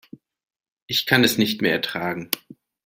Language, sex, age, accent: German, male, 40-49, Deutschland Deutsch